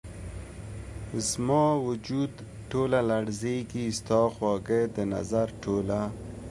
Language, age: Pashto, 19-29